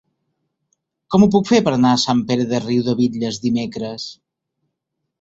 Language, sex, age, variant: Catalan, male, 40-49, Central